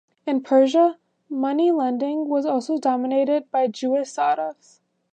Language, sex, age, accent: English, female, under 19, United States English